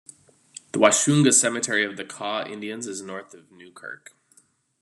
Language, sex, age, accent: English, male, 30-39, United States English